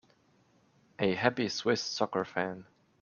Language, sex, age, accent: English, male, 19-29, United States English